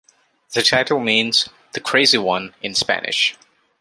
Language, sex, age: English, male, 19-29